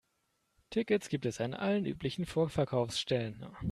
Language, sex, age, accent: German, male, 19-29, Deutschland Deutsch